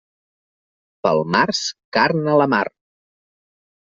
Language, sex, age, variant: Catalan, male, 30-39, Central